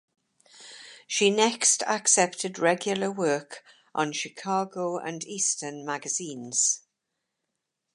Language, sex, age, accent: English, female, 80-89, England English